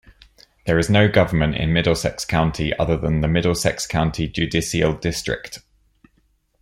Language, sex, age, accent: English, male, 30-39, England English